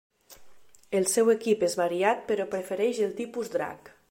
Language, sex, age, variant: Catalan, female, 19-29, Nord-Occidental